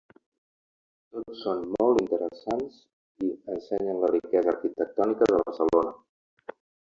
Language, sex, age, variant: Catalan, male, 50-59, Central